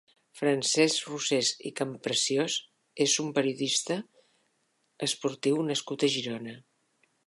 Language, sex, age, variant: Catalan, female, 60-69, Central